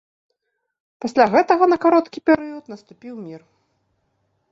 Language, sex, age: Belarusian, female, 40-49